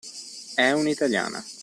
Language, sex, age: Italian, male, 19-29